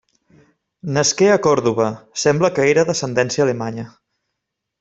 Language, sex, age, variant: Catalan, male, 19-29, Central